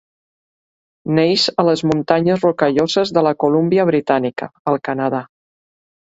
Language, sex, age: Catalan, female, 50-59